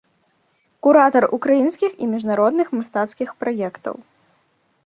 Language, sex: Belarusian, female